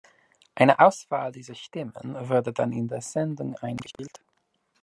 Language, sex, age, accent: German, male, 19-29, Britisches Deutsch